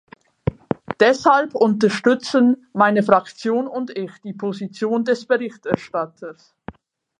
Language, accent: German, Schweizerdeutsch